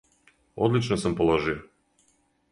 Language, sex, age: Serbian, male, 50-59